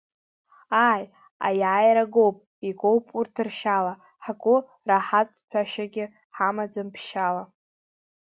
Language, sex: Abkhazian, female